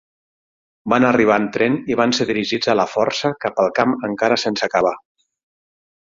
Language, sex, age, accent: Catalan, male, 40-49, central; nord-occidental